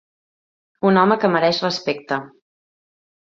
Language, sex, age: Catalan, female, 30-39